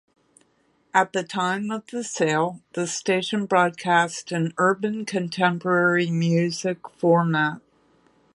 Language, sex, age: English, female, 60-69